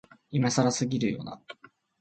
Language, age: Japanese, 30-39